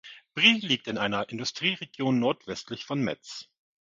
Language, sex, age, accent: German, male, 40-49, Deutschland Deutsch